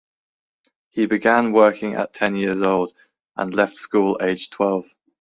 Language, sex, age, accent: English, male, 19-29, England English